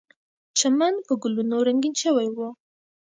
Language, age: Pashto, 19-29